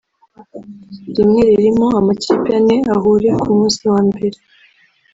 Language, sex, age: Kinyarwanda, female, 19-29